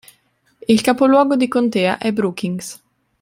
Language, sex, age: Italian, female, 19-29